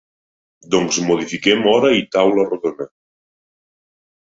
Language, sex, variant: Catalan, male, Nord-Occidental